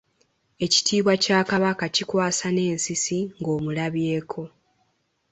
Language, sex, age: Ganda, female, 19-29